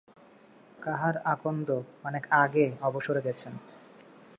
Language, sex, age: Bengali, male, 19-29